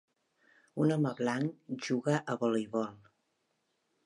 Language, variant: Catalan, Central